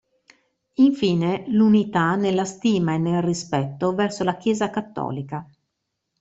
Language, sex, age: Italian, female, 40-49